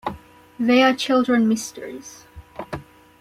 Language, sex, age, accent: English, female, under 19, England English